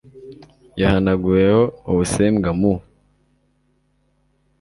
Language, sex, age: Kinyarwanda, male, 19-29